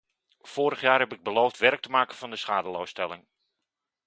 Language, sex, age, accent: Dutch, male, 40-49, Nederlands Nederlands